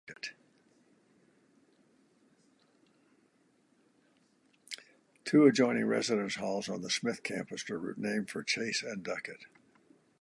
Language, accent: English, United States English